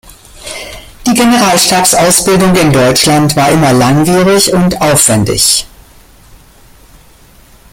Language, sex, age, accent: German, female, 60-69, Deutschland Deutsch